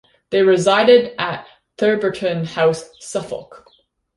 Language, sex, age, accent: English, female, 19-29, Canadian English